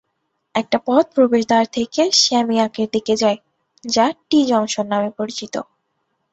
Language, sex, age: Bengali, female, 19-29